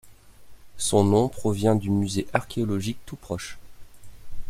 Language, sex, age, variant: French, male, 30-39, Français de métropole